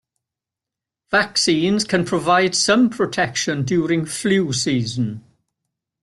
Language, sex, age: English, male, 80-89